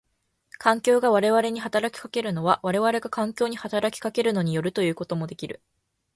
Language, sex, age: Japanese, female, 19-29